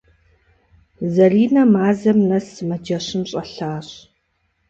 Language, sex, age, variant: Kabardian, female, 40-49, Адыгэбзэ (Къэбэрдей, Кирил, Урысей)